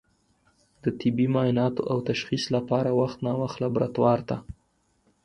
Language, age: Pashto, 19-29